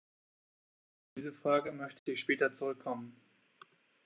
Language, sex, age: German, male, 19-29